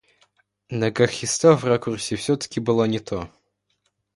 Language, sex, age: Russian, male, under 19